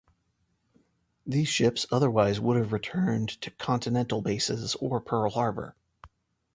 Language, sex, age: English, male, 40-49